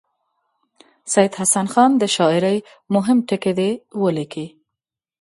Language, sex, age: Pashto, female, 30-39